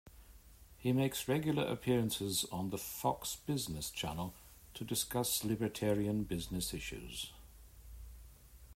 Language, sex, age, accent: English, male, 60-69, England English